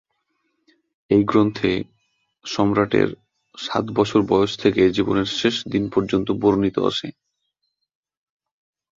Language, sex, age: Bengali, male, 19-29